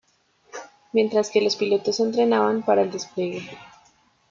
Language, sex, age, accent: Spanish, female, 19-29, Andino-Pacífico: Colombia, Perú, Ecuador, oeste de Bolivia y Venezuela andina